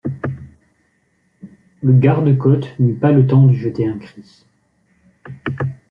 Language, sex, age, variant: French, male, 30-39, Français de métropole